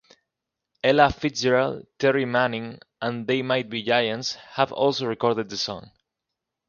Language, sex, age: English, male, 19-29